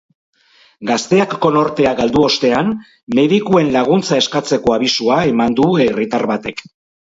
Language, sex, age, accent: Basque, male, 60-69, Mendebalekoa (Araba, Bizkaia, Gipuzkoako mendebaleko herri batzuk)